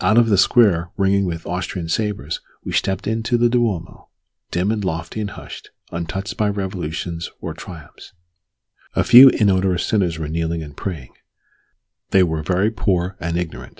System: none